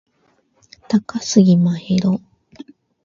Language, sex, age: Japanese, female, 19-29